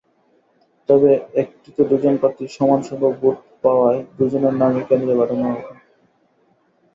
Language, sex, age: Bengali, male, 19-29